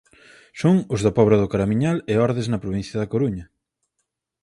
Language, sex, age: Galician, male, 30-39